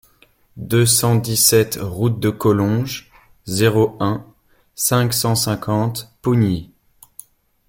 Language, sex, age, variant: French, male, 19-29, Français de métropole